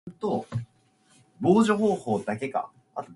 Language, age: English, 19-29